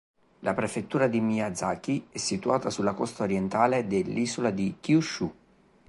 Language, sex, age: Italian, male, 30-39